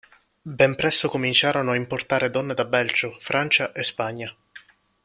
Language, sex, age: Italian, male, under 19